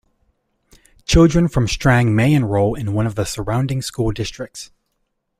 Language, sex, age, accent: English, male, 30-39, United States English